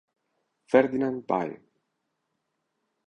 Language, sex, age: Italian, male, 50-59